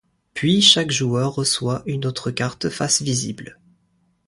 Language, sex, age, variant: French, male, 19-29, Français du nord de l'Afrique